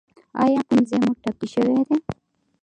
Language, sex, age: Pashto, female, 19-29